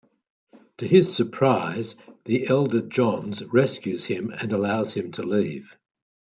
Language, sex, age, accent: English, male, 70-79, Australian English